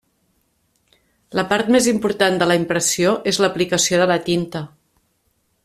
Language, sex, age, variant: Catalan, female, 40-49, Central